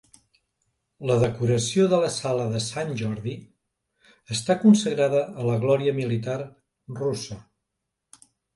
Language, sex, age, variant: Catalan, male, 60-69, Central